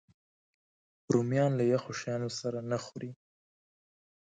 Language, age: Pashto, 19-29